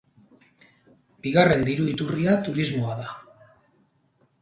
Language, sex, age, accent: Basque, male, 40-49, Mendebalekoa (Araba, Bizkaia, Gipuzkoako mendebaleko herri batzuk)